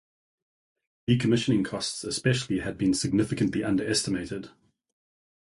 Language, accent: English, Southern African (South Africa, Zimbabwe, Namibia)